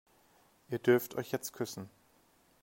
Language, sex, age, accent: German, male, 50-59, Deutschland Deutsch